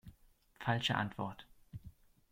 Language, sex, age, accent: German, male, 30-39, Deutschland Deutsch